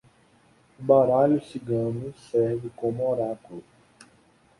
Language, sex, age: Portuguese, male, 30-39